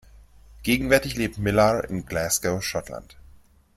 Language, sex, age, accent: German, male, 30-39, Deutschland Deutsch